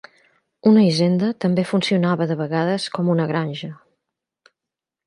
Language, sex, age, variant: Catalan, female, 50-59, Central